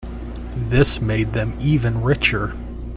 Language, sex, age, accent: English, male, 19-29, United States English